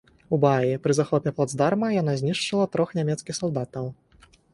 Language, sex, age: Belarusian, male, 19-29